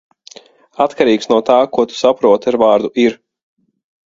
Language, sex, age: Latvian, male, 30-39